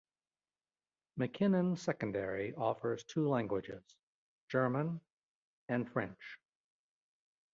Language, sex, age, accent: English, male, 50-59, United States English